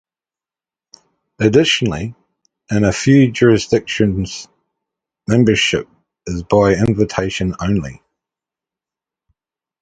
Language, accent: English, New Zealand English